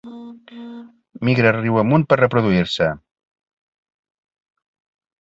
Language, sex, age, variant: Catalan, male, 50-59, Central